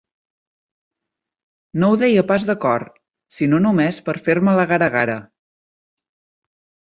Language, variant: Catalan, Central